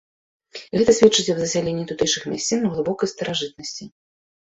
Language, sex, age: Belarusian, female, 30-39